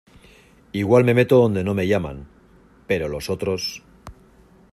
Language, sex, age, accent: Spanish, male, 40-49, España: Norte peninsular (Asturias, Castilla y León, Cantabria, País Vasco, Navarra, Aragón, La Rioja, Guadalajara, Cuenca)